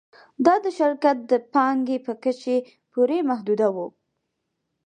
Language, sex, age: Pashto, female, under 19